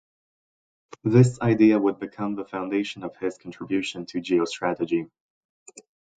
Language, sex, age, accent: English, male, 19-29, United States English; Australian English; England English